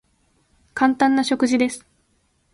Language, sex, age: Japanese, female, 19-29